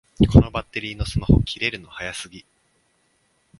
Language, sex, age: Japanese, male, 19-29